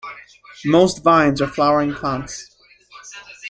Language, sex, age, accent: English, male, 19-29, United States English